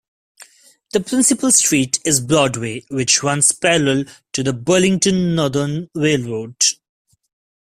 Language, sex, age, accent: English, male, 19-29, India and South Asia (India, Pakistan, Sri Lanka)